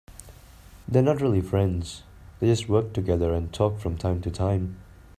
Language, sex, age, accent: English, male, 19-29, India and South Asia (India, Pakistan, Sri Lanka)